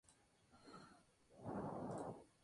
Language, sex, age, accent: Spanish, male, 19-29, México